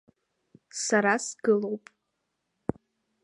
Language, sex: Abkhazian, female